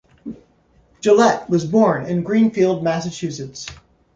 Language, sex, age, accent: English, male, 30-39, United States English